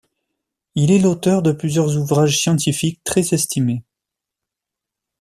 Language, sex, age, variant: French, male, 40-49, Français de métropole